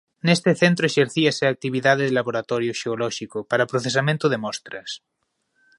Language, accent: Galician, Oriental (común en zona oriental)